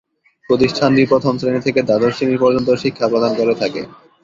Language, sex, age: Bengali, male, 19-29